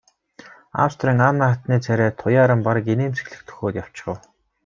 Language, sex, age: Mongolian, male, 19-29